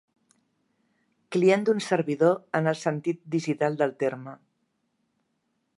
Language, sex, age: Catalan, female, 60-69